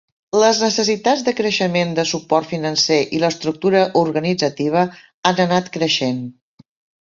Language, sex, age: Catalan, female, 60-69